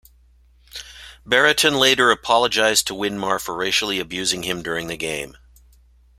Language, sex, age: English, male, 50-59